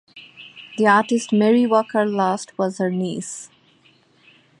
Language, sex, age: English, female, 40-49